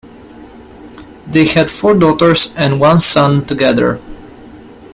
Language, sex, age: English, male, under 19